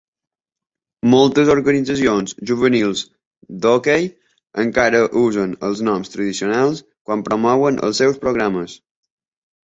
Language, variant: Catalan, Balear